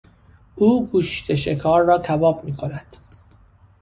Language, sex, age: Persian, male, 30-39